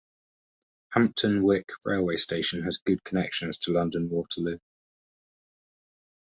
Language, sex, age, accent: English, male, 30-39, England English